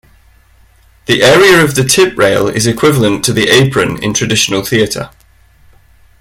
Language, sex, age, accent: English, male, 30-39, England English